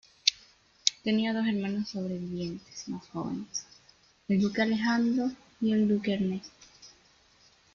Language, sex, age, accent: Spanish, female, under 19, Andino-Pacífico: Colombia, Perú, Ecuador, oeste de Bolivia y Venezuela andina